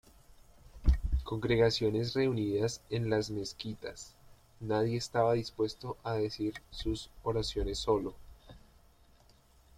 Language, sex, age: Spanish, male, 30-39